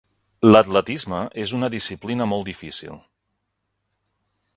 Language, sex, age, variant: Catalan, male, 50-59, Central